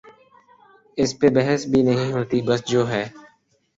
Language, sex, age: Urdu, male, 19-29